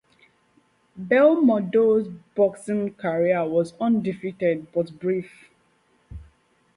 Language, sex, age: English, female, 19-29